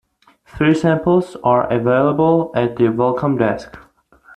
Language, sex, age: English, male, under 19